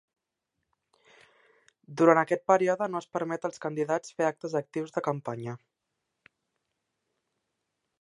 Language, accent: Catalan, Barcelona